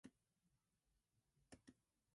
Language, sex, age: English, female, under 19